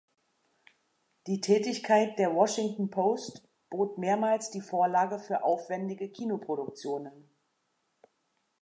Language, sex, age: German, female, 40-49